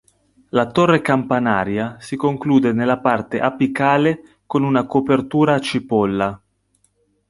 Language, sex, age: Italian, male, 40-49